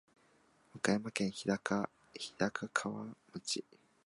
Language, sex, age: Japanese, male, 19-29